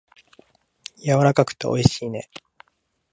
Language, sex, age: Japanese, male, 19-29